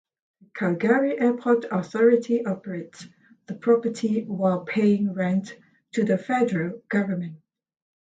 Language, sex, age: English, female, 50-59